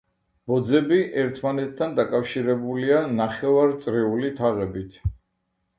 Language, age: Georgian, 60-69